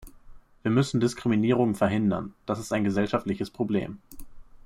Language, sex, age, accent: German, male, under 19, Deutschland Deutsch